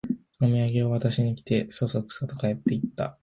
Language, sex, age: Japanese, male, under 19